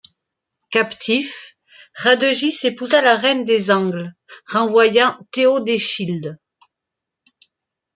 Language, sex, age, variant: French, female, 40-49, Français de métropole